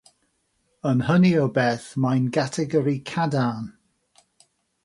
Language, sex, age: Welsh, male, 60-69